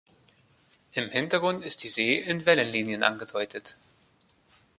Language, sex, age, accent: German, male, 19-29, Deutschland Deutsch